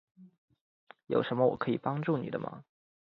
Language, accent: Chinese, 出生地：浙江省